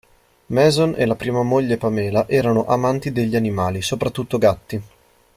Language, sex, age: Italian, male, 19-29